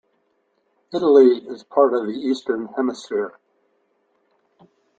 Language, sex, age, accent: English, male, 70-79, Canadian English